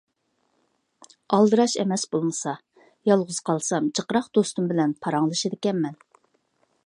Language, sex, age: Uyghur, female, 40-49